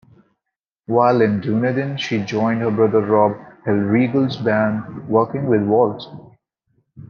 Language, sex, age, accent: English, male, 19-29, India and South Asia (India, Pakistan, Sri Lanka)